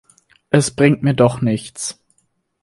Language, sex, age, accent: German, male, 19-29, Deutschland Deutsch